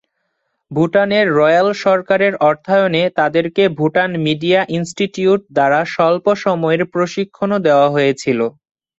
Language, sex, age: Bengali, male, 19-29